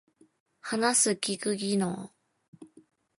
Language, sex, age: Japanese, female, 19-29